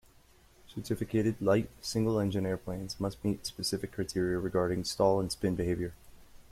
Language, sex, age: English, male, 30-39